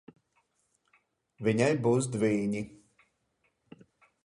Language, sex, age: Latvian, male, 50-59